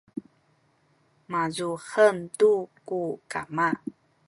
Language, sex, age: Sakizaya, female, 30-39